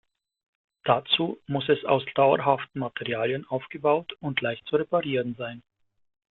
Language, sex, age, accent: German, male, 40-49, Deutschland Deutsch